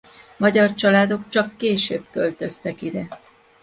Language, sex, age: Hungarian, female, 50-59